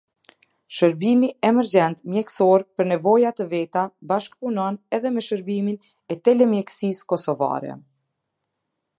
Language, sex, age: Albanian, female, 30-39